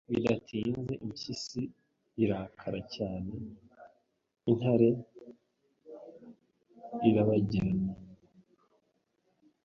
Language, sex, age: Kinyarwanda, male, 19-29